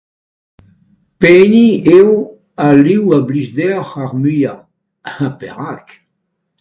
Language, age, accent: Breton, 70-79, Leoneg